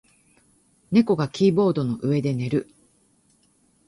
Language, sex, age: Japanese, female, 50-59